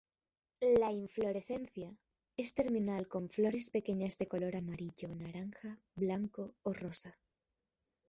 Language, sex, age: Spanish, female, 19-29